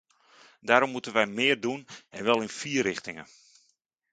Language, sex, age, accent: Dutch, male, 40-49, Nederlands Nederlands